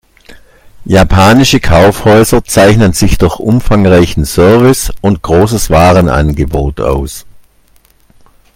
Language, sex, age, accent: German, male, 60-69, Deutschland Deutsch